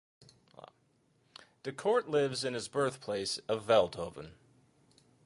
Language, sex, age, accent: English, male, 30-39, United States English